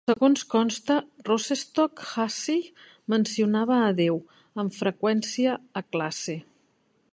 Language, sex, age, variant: Catalan, female, 50-59, Central